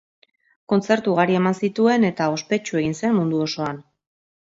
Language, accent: Basque, Mendebalekoa (Araba, Bizkaia, Gipuzkoako mendebaleko herri batzuk)